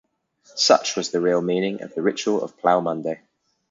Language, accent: English, England English